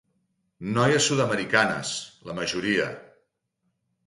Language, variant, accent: Catalan, Central, central